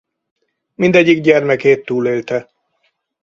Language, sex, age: Hungarian, male, 60-69